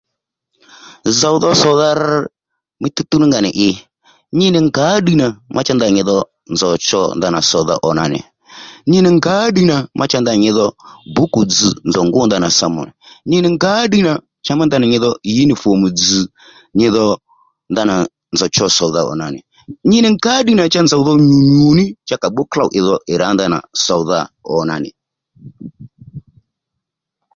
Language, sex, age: Lendu, male, 60-69